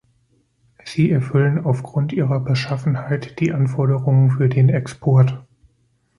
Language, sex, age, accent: German, male, 19-29, Deutschland Deutsch